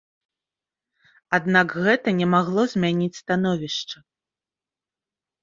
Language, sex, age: Belarusian, female, 30-39